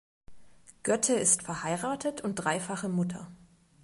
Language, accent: German, Deutschland Deutsch